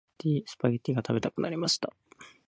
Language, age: Japanese, 19-29